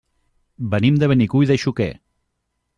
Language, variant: Catalan, Central